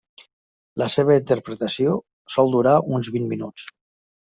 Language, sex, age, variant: Catalan, male, 50-59, Nord-Occidental